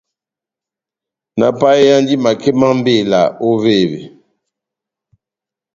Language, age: Batanga, 60-69